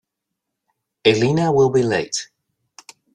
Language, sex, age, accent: English, male, 30-39, England English